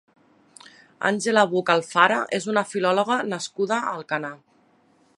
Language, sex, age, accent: Catalan, female, 30-39, valencià